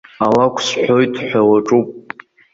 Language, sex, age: Abkhazian, male, under 19